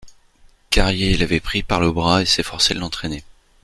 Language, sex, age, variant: French, male, 40-49, Français de métropole